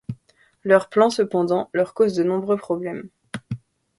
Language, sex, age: French, female, under 19